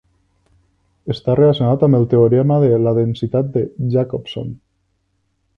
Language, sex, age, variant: Catalan, male, 19-29, Nord-Occidental